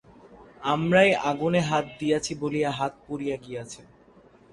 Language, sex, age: Bengali, male, 19-29